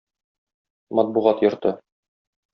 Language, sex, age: Tatar, male, 30-39